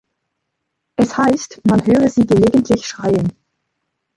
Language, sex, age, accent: German, female, 19-29, Schweizerdeutsch